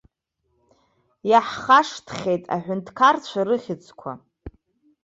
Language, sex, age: Abkhazian, female, 30-39